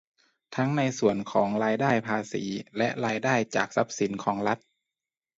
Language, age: Thai, 19-29